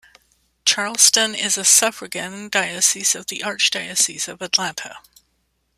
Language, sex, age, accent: English, female, 50-59, United States English